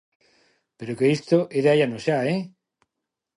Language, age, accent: Galician, 40-49, Neofalante